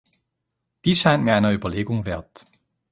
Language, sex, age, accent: German, male, 30-39, Schweizerdeutsch